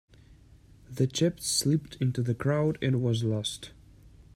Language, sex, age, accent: English, male, 19-29, England English